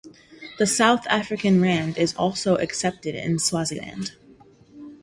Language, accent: English, United States English